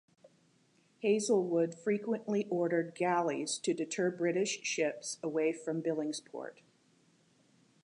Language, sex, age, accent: English, female, 60-69, United States English